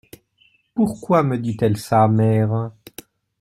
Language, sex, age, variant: French, male, 19-29, Français de métropole